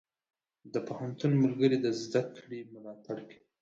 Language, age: Pashto, 19-29